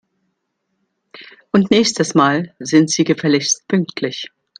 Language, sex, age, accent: German, female, 50-59, Deutschland Deutsch